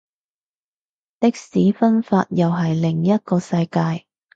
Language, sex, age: Cantonese, female, 30-39